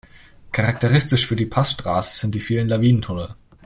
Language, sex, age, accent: German, male, 19-29, Deutschland Deutsch